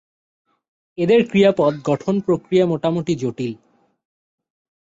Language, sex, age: Bengali, male, under 19